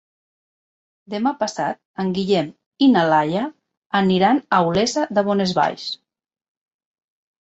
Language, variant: Catalan, Central